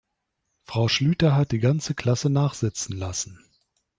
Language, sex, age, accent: German, male, 30-39, Deutschland Deutsch